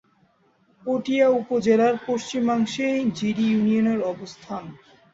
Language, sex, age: Bengali, male, 19-29